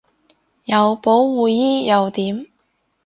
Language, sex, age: Cantonese, female, 19-29